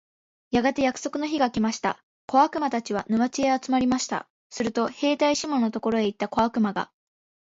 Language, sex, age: Japanese, female, 19-29